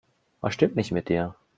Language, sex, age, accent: German, male, 30-39, Deutschland Deutsch